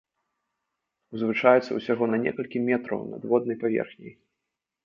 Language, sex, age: Belarusian, male, 30-39